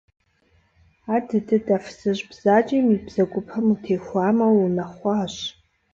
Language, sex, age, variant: Kabardian, female, 40-49, Адыгэбзэ (Къэбэрдей, Кирил, Урысей)